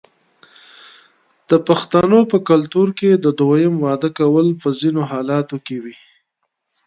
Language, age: Pashto, 30-39